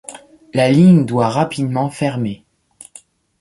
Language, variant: French, Français de métropole